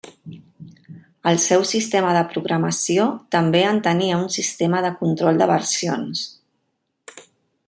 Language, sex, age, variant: Catalan, female, 40-49, Central